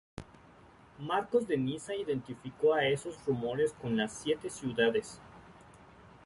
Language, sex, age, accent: Spanish, male, 19-29, México